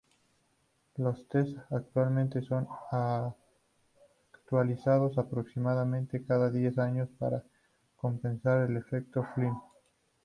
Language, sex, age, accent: Spanish, male, 19-29, México